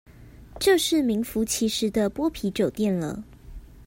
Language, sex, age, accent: Chinese, female, 19-29, 出生地：臺北市